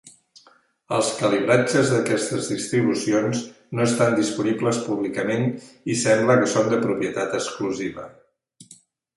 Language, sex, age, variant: Catalan, male, 60-69, Central